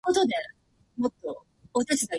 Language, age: Japanese, 30-39